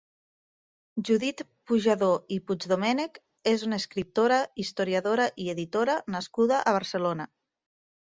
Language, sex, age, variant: Catalan, female, 30-39, Nord-Occidental